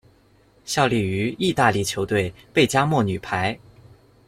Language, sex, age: Chinese, male, 19-29